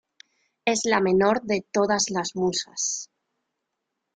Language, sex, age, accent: Spanish, female, 19-29, España: Centro-Sur peninsular (Madrid, Toledo, Castilla-La Mancha)